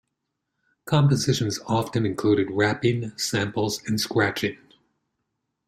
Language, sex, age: English, male, 60-69